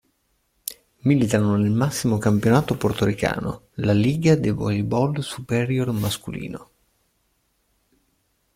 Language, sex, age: Italian, male, 30-39